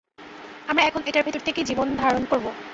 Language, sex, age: Bengali, female, 19-29